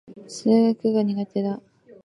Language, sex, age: Japanese, female, 19-29